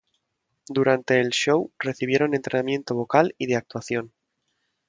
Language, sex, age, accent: Spanish, male, 19-29, España: Centro-Sur peninsular (Madrid, Toledo, Castilla-La Mancha)